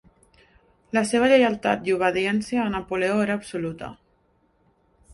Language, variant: Catalan, Central